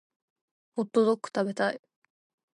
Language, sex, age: Japanese, female, 19-29